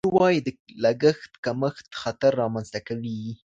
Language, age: Pashto, under 19